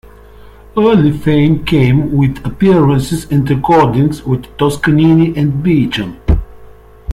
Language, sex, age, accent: English, male, 40-49, United States English